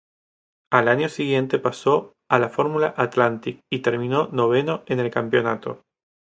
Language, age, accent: Spanish, 30-39, Rioplatense: Argentina, Uruguay, este de Bolivia, Paraguay